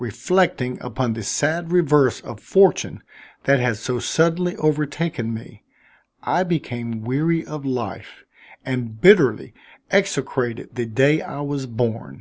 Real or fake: real